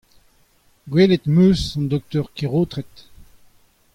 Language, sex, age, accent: Breton, male, 60-69, Kerneveg